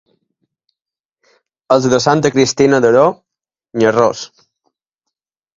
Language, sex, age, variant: Catalan, male, 19-29, Balear